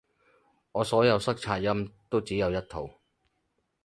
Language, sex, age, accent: Cantonese, male, 30-39, 广州音